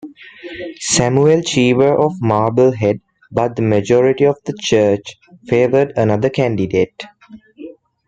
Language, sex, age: English, male, 19-29